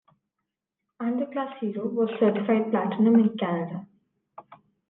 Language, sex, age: English, female, 19-29